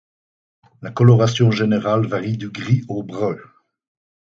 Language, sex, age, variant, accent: French, male, 60-69, Français d'Europe, Français de Belgique